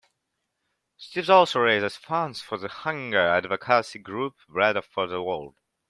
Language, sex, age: English, male, under 19